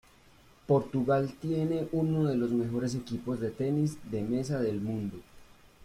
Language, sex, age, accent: Spanish, male, 19-29, Andino-Pacífico: Colombia, Perú, Ecuador, oeste de Bolivia y Venezuela andina